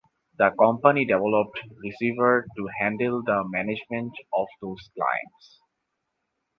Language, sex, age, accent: English, male, 19-29, United States English